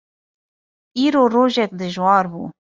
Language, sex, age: Kurdish, female, 30-39